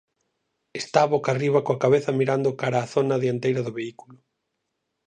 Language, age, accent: Galician, 40-49, Normativo (estándar)